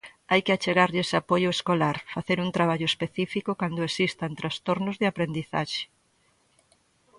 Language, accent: Galician, Atlántico (seseo e gheada)